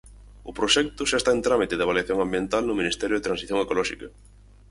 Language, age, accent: Galician, 19-29, Central (gheada)